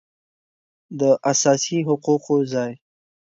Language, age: Pashto, 19-29